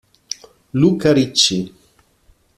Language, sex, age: Italian, male, 40-49